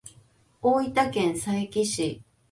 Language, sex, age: Japanese, female, 50-59